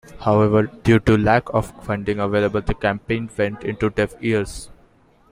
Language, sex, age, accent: English, male, 19-29, India and South Asia (India, Pakistan, Sri Lanka)